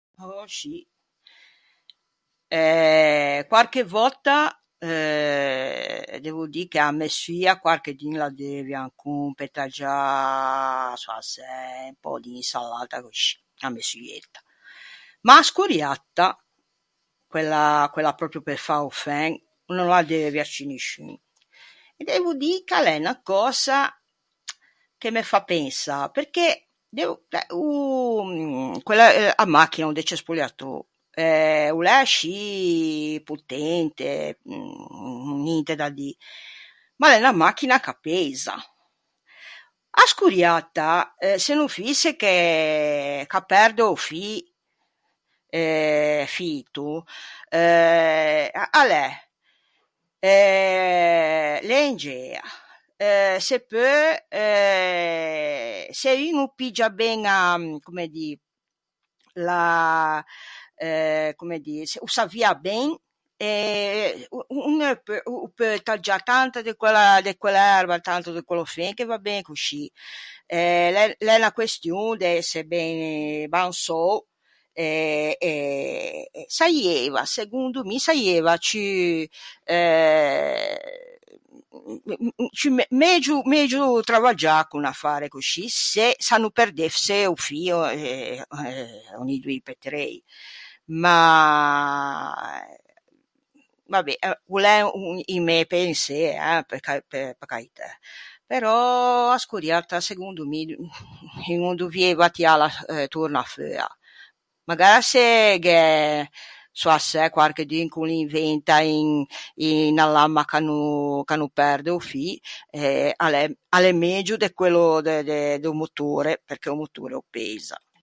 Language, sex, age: Ligurian, female, 60-69